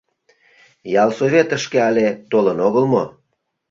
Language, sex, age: Mari, male, 40-49